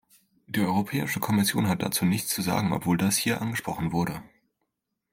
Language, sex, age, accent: German, male, under 19, Deutschland Deutsch